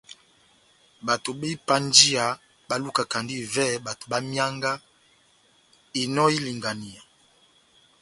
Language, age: Batanga, 40-49